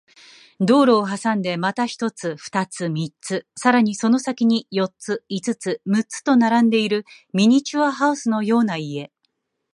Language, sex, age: Japanese, female, 40-49